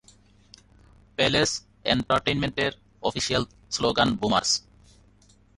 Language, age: Bengali, 30-39